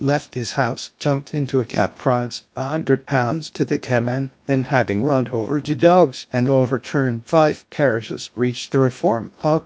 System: TTS, GlowTTS